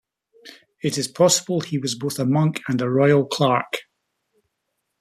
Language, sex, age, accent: English, male, 60-69, Scottish English